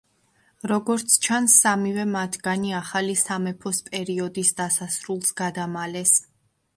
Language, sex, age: Georgian, female, 19-29